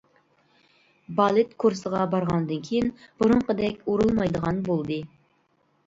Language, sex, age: Uyghur, female, 30-39